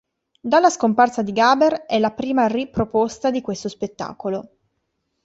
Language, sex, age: Italian, female, 30-39